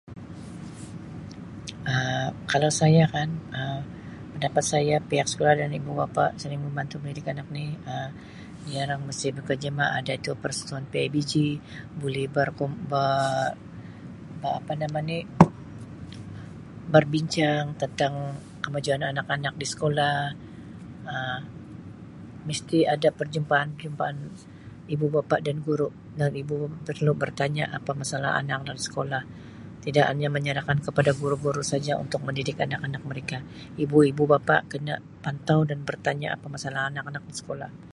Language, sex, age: Sabah Malay, female, 50-59